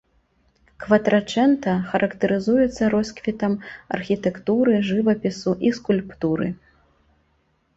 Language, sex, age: Belarusian, female, 19-29